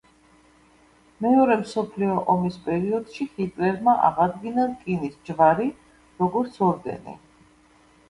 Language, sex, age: Georgian, female, 50-59